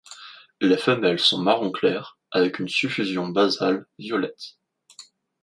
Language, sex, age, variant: French, male, 19-29, Français de métropole